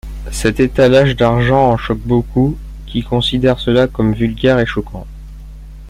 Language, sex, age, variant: French, male, under 19, Français de métropole